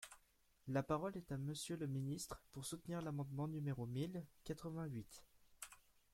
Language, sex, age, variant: French, male, under 19, Français de métropole